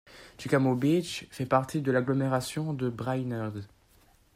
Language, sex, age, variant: French, male, under 19, Français de métropole